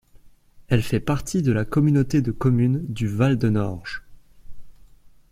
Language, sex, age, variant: French, male, under 19, Français de métropole